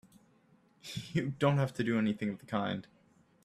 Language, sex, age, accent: English, male, under 19, United States English